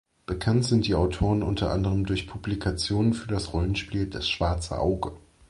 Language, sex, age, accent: German, male, 30-39, Deutschland Deutsch